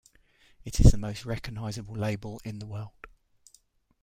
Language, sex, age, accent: English, male, 50-59, England English